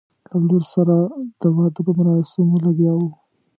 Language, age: Pashto, 30-39